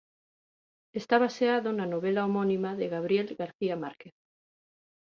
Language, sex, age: Galician, female, 40-49